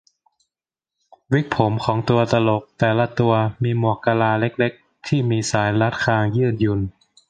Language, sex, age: Thai, male, 19-29